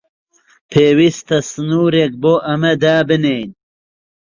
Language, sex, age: Central Kurdish, male, 30-39